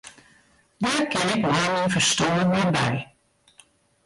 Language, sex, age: Western Frisian, female, 60-69